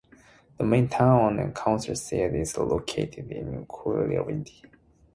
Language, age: English, 30-39